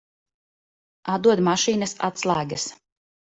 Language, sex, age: Latvian, female, 19-29